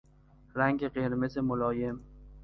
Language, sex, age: Persian, male, 19-29